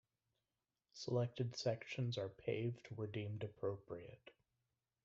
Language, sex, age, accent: English, male, 30-39, United States English